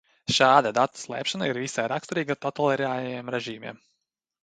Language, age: Latvian, 30-39